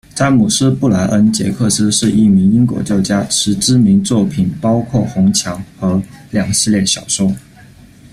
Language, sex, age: Chinese, male, 19-29